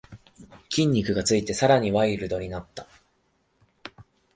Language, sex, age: Japanese, male, 19-29